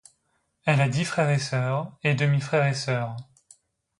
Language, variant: French, Français de métropole